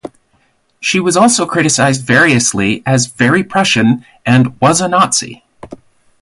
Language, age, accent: English, 30-39, Canadian English